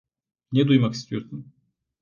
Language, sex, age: Turkish, male, 19-29